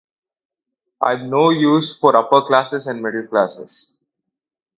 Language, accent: English, India and South Asia (India, Pakistan, Sri Lanka)